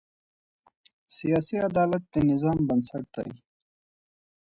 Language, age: Pashto, 19-29